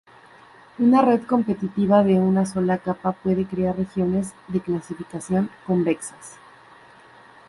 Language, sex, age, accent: Spanish, female, under 19, México